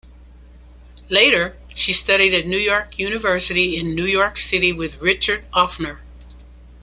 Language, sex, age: English, female, 70-79